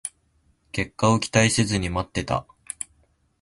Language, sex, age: Japanese, male, 19-29